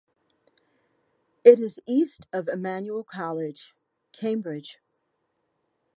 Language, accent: English, United States English